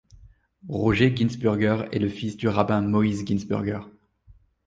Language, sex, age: French, male, 19-29